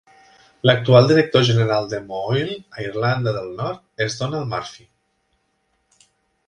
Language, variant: Catalan, Nord-Occidental